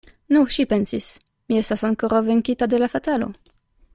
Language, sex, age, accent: Esperanto, female, 19-29, Internacia